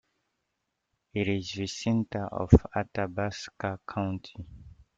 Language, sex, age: English, male, 30-39